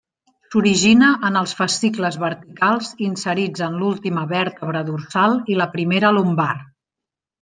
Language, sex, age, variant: Catalan, female, 50-59, Central